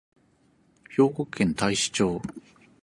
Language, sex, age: Japanese, male, 40-49